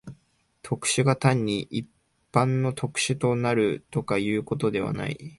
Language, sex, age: Japanese, male, 19-29